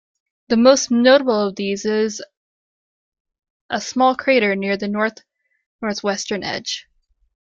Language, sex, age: English, female, 30-39